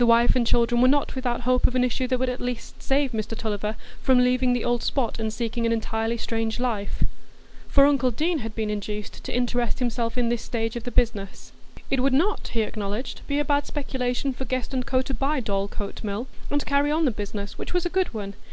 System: none